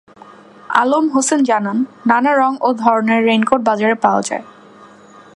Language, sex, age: Bengali, female, 19-29